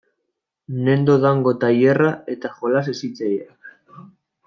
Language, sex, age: Basque, male, 19-29